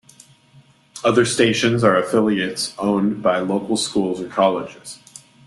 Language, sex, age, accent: English, male, 30-39, United States English